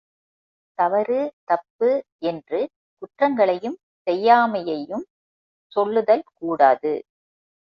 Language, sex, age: Tamil, female, 50-59